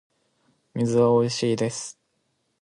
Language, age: Japanese, 19-29